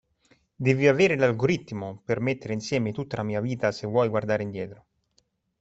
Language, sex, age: Italian, male, 30-39